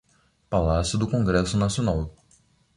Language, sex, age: Portuguese, male, 19-29